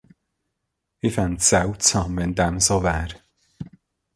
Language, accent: German, Schweizerdeutsch